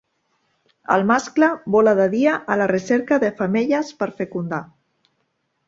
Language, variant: Catalan, Central